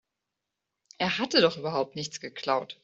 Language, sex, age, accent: German, female, 30-39, Deutschland Deutsch